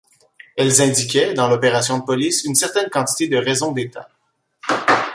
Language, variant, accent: French, Français d'Amérique du Nord, Français du Canada